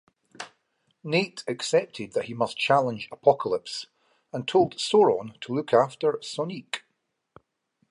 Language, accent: English, Scottish English